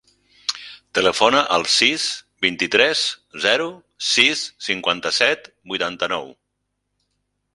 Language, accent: Catalan, Barcelona